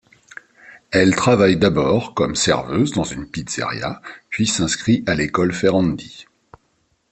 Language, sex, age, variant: French, male, 50-59, Français de métropole